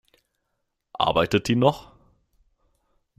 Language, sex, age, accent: German, male, 19-29, Deutschland Deutsch